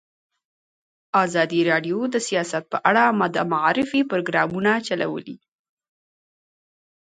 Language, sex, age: Pashto, female, 19-29